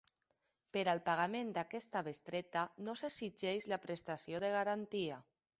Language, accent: Catalan, valencià